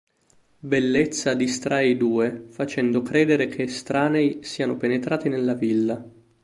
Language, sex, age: Italian, male, 19-29